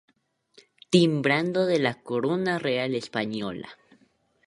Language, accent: Spanish, México